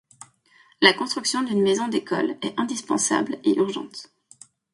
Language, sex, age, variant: French, female, 19-29, Français de métropole